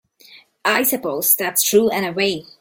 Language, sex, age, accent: English, female, 19-29, India and South Asia (India, Pakistan, Sri Lanka)